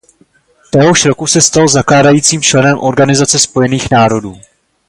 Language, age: Czech, 30-39